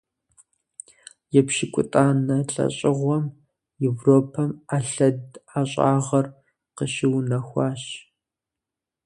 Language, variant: Kabardian, Адыгэбзэ (Къэбэрдей, Кирил, псоми зэдай)